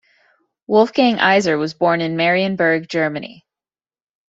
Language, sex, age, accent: English, female, 19-29, United States English